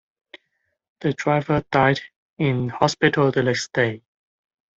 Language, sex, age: English, male, 19-29